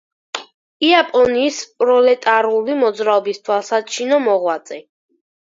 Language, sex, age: Georgian, female, under 19